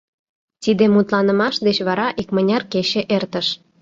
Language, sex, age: Mari, female, 19-29